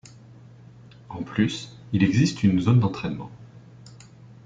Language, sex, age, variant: French, male, 19-29, Français de métropole